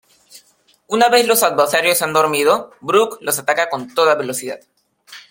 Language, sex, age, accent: Spanish, male, under 19, Andino-Pacífico: Colombia, Perú, Ecuador, oeste de Bolivia y Venezuela andina